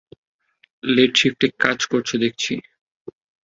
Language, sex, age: Bengali, male, 19-29